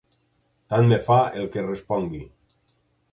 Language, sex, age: Catalan, male, 60-69